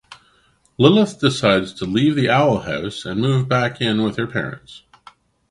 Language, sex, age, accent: English, male, 50-59, Canadian English